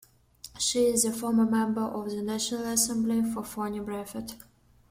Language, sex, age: English, female, 19-29